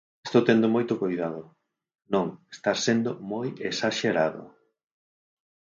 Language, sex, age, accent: Galician, male, 40-49, Central (gheada); Normativo (estándar)